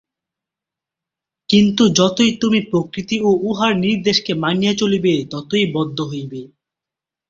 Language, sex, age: Bengali, male, 19-29